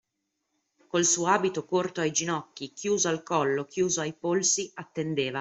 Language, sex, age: Italian, female, 30-39